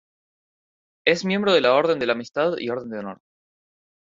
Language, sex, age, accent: Spanish, male, under 19, Rioplatense: Argentina, Uruguay, este de Bolivia, Paraguay